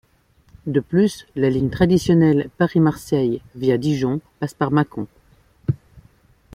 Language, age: French, 60-69